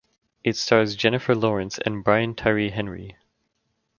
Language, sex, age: English, male, under 19